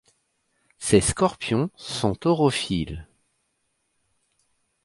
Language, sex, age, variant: French, male, 30-39, Français de métropole